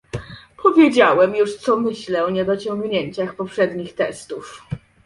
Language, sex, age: Polish, female, 19-29